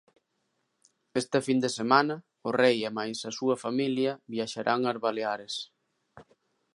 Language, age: Galician, 40-49